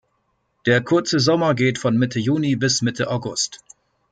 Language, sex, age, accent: German, male, 30-39, Deutschland Deutsch